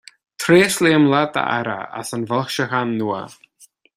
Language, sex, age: Irish, male, 19-29